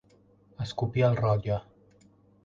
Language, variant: Catalan, Central